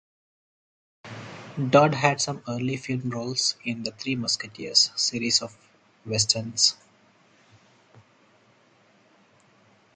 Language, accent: English, India and South Asia (India, Pakistan, Sri Lanka); Singaporean English